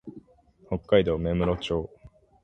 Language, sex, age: Japanese, male, 19-29